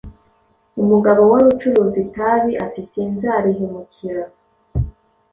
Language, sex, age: Kinyarwanda, female, 30-39